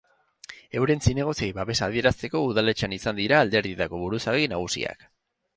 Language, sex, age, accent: Basque, male, 30-39, Erdialdekoa edo Nafarra (Gipuzkoa, Nafarroa)